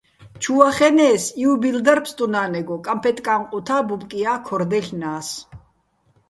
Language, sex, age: Bats, female, 30-39